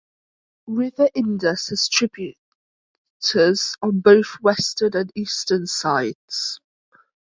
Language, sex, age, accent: English, female, 19-29, Welsh English